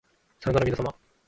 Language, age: Japanese, 19-29